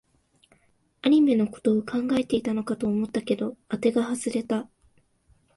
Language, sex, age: Japanese, female, 19-29